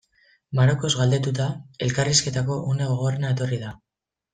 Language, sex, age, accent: Basque, female, 19-29, Mendebalekoa (Araba, Bizkaia, Gipuzkoako mendebaleko herri batzuk)